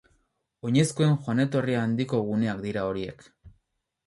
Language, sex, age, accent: Basque, male, 19-29, Mendebalekoa (Araba, Bizkaia, Gipuzkoako mendebaleko herri batzuk)